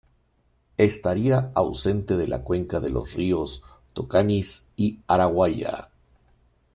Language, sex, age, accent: Spanish, male, 50-59, México